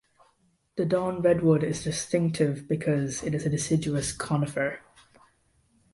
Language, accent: English, Irish English